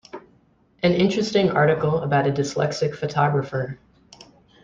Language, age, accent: English, 30-39, United States English